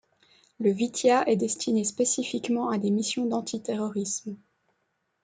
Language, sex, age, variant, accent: French, female, 30-39, Français d'Europe, Français de Suisse